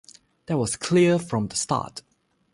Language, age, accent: English, 19-29, United States English; Malaysian English